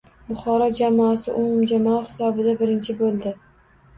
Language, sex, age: Uzbek, female, 19-29